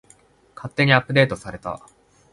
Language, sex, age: Japanese, male, 19-29